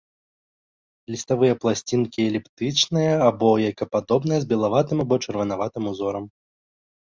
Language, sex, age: Belarusian, male, 19-29